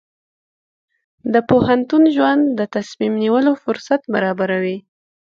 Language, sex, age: Pashto, female, 30-39